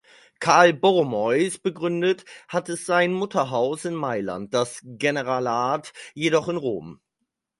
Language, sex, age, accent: German, male, 30-39, Deutschland Deutsch